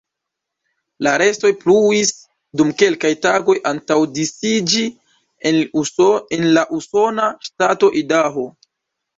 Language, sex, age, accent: Esperanto, male, 19-29, Internacia